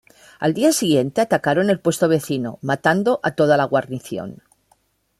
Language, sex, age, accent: Spanish, female, 50-59, España: Norte peninsular (Asturias, Castilla y León, Cantabria, País Vasco, Navarra, Aragón, La Rioja, Guadalajara, Cuenca)